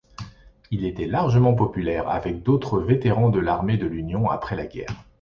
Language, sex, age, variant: French, male, 40-49, Français de métropole